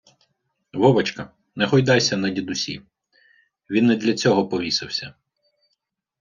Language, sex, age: Ukrainian, male, 30-39